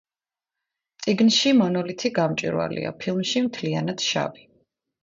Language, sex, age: Georgian, female, 30-39